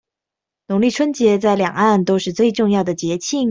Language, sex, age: Chinese, female, 19-29